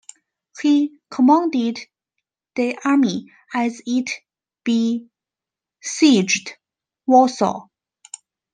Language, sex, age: English, female, 30-39